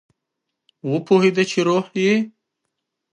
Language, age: Pashto, 19-29